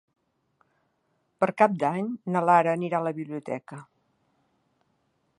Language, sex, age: Catalan, female, 60-69